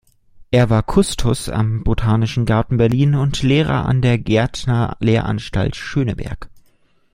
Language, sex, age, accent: German, male, 19-29, Deutschland Deutsch